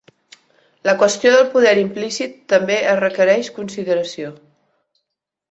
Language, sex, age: Catalan, female, 40-49